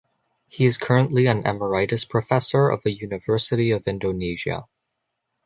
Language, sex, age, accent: English, male, under 19, Canadian English